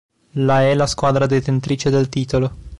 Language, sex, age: Italian, male, 19-29